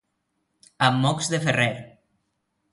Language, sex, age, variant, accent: Catalan, male, 19-29, Valencià central, valencià